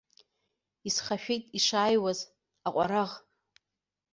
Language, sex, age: Abkhazian, female, 30-39